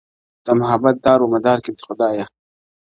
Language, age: Pashto, 19-29